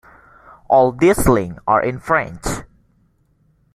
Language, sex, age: English, male, under 19